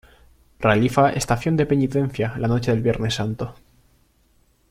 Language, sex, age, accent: Spanish, male, 19-29, España: Centro-Sur peninsular (Madrid, Toledo, Castilla-La Mancha)